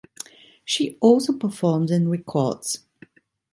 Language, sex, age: English, female, 30-39